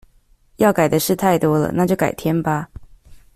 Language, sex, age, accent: Chinese, female, 19-29, 出生地：臺北市